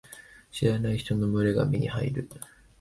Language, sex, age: Japanese, male, 19-29